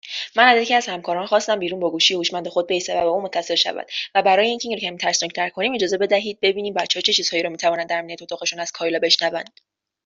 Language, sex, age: Persian, female, 19-29